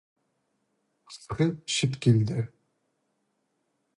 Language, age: Khakas, 19-29